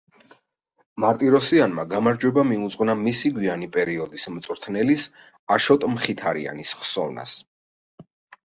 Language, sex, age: Georgian, male, 40-49